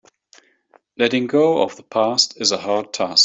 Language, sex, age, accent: English, male, 50-59, United States English